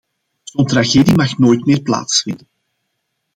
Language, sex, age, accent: Dutch, male, 40-49, Belgisch Nederlands